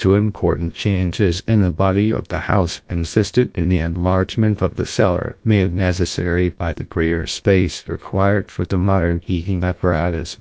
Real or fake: fake